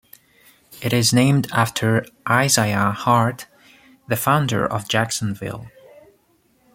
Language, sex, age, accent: English, male, 30-39, United States English